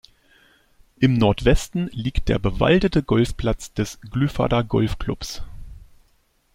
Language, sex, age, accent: German, male, 30-39, Deutschland Deutsch